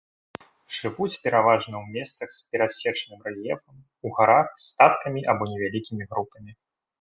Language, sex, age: Belarusian, male, 19-29